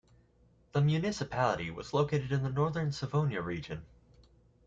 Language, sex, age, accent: English, male, 19-29, United States English